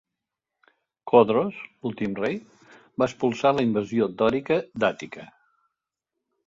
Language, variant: Catalan, Central